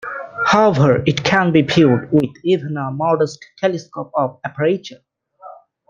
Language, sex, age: English, male, 19-29